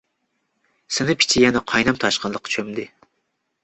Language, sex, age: Uyghur, male, 40-49